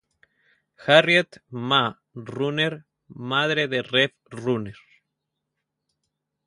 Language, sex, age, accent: Spanish, male, 19-29, Chileno: Chile, Cuyo